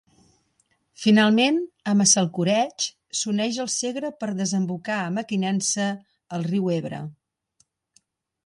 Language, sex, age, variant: Catalan, female, 50-59, Septentrional